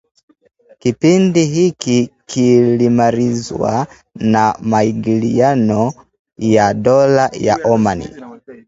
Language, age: Swahili, 19-29